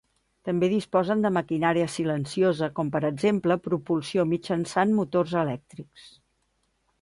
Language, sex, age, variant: Catalan, female, 60-69, Central